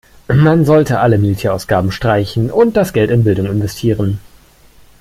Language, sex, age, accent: German, male, 19-29, Deutschland Deutsch